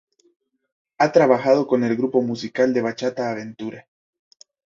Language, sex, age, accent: Spanish, male, 19-29, América central